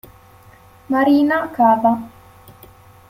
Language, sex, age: Italian, female, 19-29